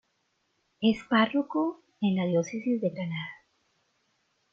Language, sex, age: Spanish, female, 50-59